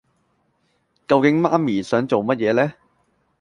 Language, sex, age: Cantonese, male, 19-29